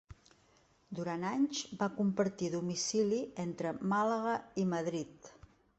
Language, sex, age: Catalan, female, 60-69